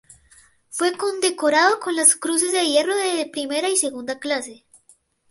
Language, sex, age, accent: Spanish, male, under 19, Andino-Pacífico: Colombia, Perú, Ecuador, oeste de Bolivia y Venezuela andina